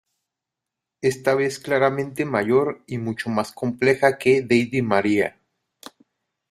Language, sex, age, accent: Spanish, male, 30-39, México